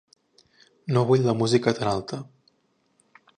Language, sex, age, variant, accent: Catalan, male, 19-29, Central, central